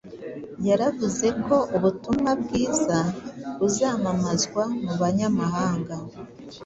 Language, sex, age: Kinyarwanda, female, 40-49